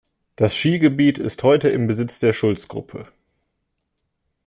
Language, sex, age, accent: German, male, under 19, Deutschland Deutsch